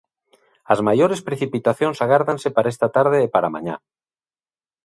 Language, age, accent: Galician, 40-49, Normativo (estándar)